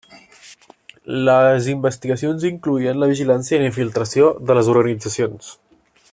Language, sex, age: Catalan, male, 19-29